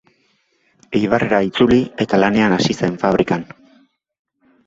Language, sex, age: Basque, male, 50-59